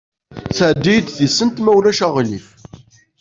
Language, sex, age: Kabyle, male, 19-29